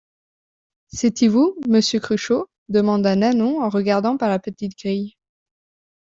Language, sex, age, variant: French, female, 19-29, Français de métropole